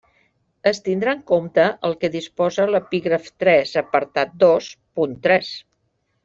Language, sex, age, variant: Catalan, female, 60-69, Central